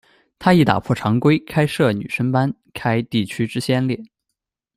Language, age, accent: Chinese, 19-29, 出生地：四川省